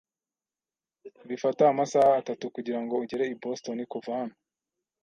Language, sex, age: Kinyarwanda, male, 19-29